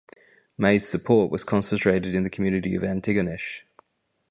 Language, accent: English, Australian English